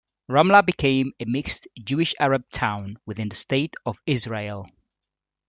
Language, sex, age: English, male, 30-39